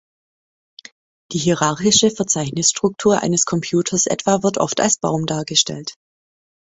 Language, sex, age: German, female, 30-39